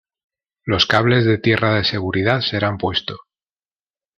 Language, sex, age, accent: Spanish, male, 30-39, España: Centro-Sur peninsular (Madrid, Toledo, Castilla-La Mancha)